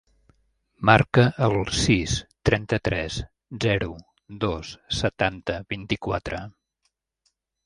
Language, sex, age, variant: Catalan, male, 50-59, Central